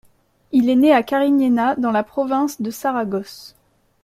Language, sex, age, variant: French, female, 19-29, Français de métropole